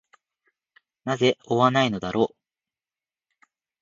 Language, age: Japanese, 19-29